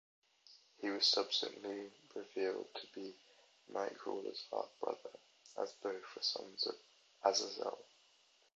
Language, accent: English, England English